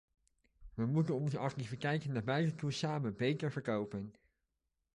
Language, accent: Dutch, Nederlands Nederlands